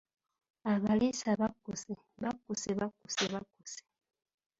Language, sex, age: Ganda, female, 30-39